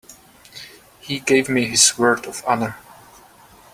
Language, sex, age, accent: English, male, 30-39, United States English